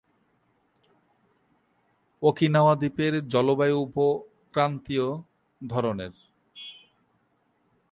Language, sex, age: Bengali, male, 30-39